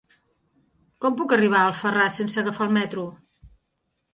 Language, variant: Catalan, Nord-Occidental